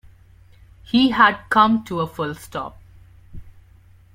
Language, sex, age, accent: English, male, 19-29, India and South Asia (India, Pakistan, Sri Lanka)